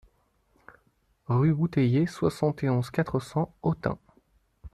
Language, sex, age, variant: French, male, 19-29, Français de métropole